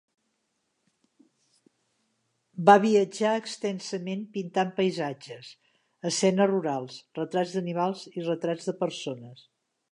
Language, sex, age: Catalan, female, 60-69